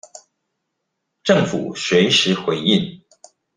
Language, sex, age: Chinese, male, 40-49